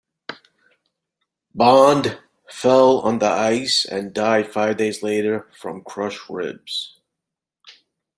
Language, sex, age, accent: English, male, 40-49, United States English